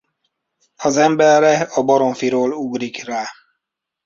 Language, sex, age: Hungarian, male, 30-39